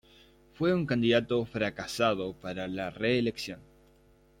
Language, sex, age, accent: Spanish, male, under 19, Rioplatense: Argentina, Uruguay, este de Bolivia, Paraguay